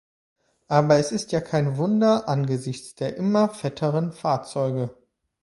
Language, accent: German, Deutschland Deutsch